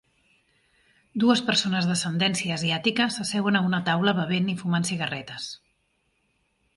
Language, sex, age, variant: Catalan, female, 40-49, Central